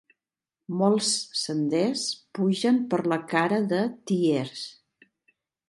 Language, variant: Catalan, Central